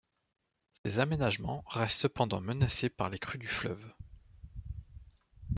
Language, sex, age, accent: French, male, 30-39, Français de l'ouest de la France